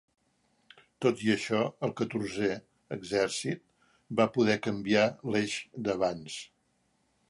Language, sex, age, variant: Catalan, male, 70-79, Central